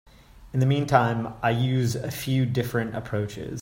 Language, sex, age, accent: English, male, 19-29, United States English